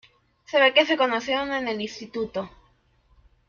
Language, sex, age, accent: Spanish, male, under 19, México